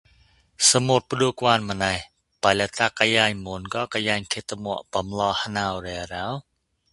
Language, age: Mon, 30-39